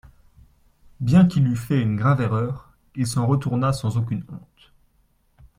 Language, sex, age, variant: French, male, 19-29, Français de métropole